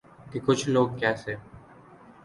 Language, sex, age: Urdu, male, 19-29